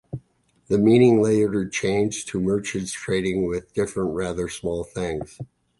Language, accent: English, United States English